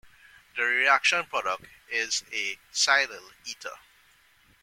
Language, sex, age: English, male, 40-49